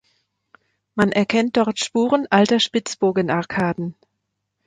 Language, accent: German, Deutschland Deutsch